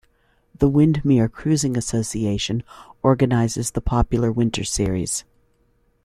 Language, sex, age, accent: English, female, 50-59, United States English